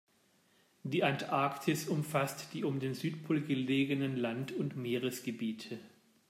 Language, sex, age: German, male, 40-49